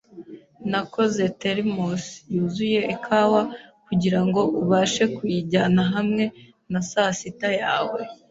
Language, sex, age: Kinyarwanda, female, 19-29